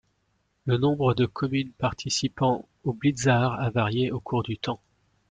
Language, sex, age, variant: French, male, 19-29, Français de métropole